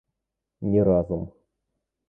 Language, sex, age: Russian, male, 19-29